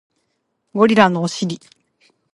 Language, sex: Japanese, female